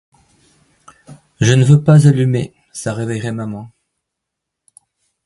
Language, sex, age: French, male, 50-59